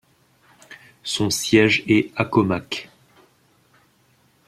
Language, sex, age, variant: French, male, 19-29, Français de métropole